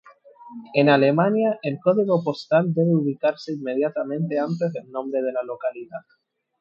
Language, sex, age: Spanish, male, 19-29